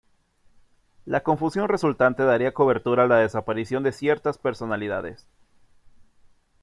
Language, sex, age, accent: Spanish, male, 30-39, México